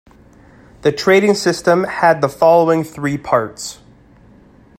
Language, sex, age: English, male, 19-29